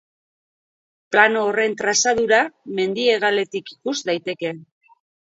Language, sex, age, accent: Basque, female, 40-49, Mendebalekoa (Araba, Bizkaia, Gipuzkoako mendebaleko herri batzuk)